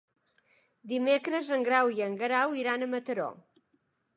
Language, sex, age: Catalan, female, 70-79